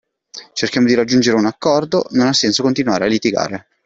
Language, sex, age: Italian, male, 19-29